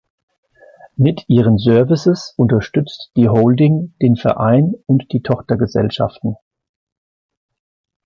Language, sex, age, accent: German, male, 50-59, Deutschland Deutsch